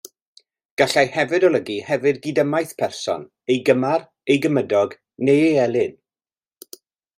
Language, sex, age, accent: Welsh, male, 40-49, Y Deyrnas Unedig Cymraeg